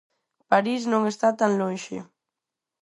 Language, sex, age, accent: Galician, female, under 19, Neofalante